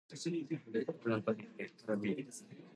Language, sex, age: Japanese, female, 19-29